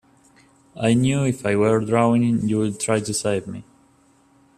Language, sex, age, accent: English, male, 19-29, England English